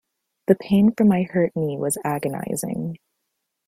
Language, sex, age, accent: English, female, 19-29, United States English